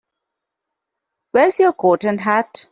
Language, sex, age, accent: English, female, 30-39, India and South Asia (India, Pakistan, Sri Lanka)